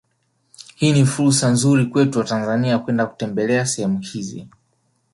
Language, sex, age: Swahili, male, 19-29